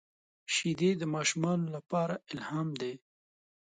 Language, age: Pashto, 19-29